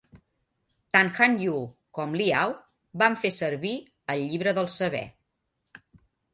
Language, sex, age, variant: Catalan, female, 50-59, Central